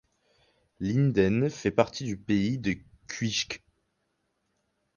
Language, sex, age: French, male, 19-29